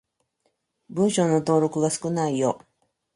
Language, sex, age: Japanese, female, 40-49